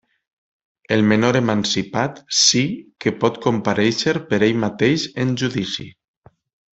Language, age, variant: Catalan, 30-39, Nord-Occidental